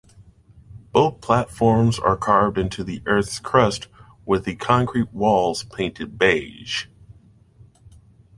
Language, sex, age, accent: English, male, 30-39, United States English